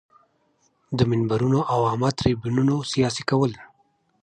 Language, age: Pashto, 19-29